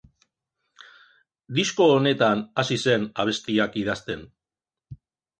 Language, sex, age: Basque, male, 50-59